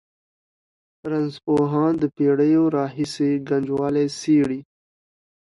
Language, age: Pashto, under 19